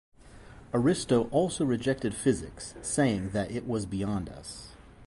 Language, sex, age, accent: English, male, 40-49, United States English